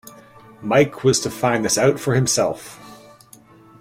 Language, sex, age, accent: English, male, 40-49, Canadian English